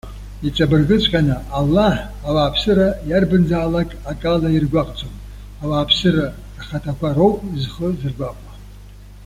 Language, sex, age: Abkhazian, male, 70-79